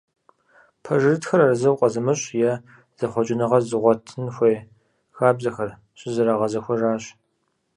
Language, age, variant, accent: Kabardian, 19-29, Адыгэбзэ (Къэбэрдей, Кирил, псоми зэдай), Джылэхъстэней (Gilahsteney)